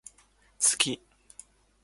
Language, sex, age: Japanese, male, 19-29